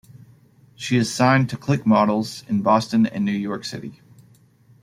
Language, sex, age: English, male, 30-39